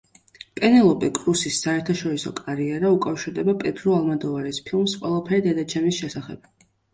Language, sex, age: Georgian, female, 19-29